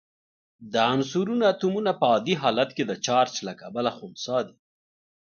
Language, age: Pashto, 30-39